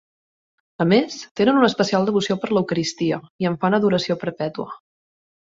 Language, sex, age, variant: Catalan, female, 30-39, Central